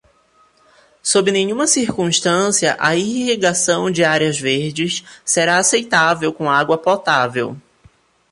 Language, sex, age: Portuguese, male, 30-39